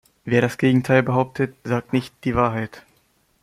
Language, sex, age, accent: German, male, under 19, Deutschland Deutsch